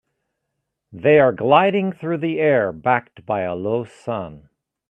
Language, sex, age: English, male, 50-59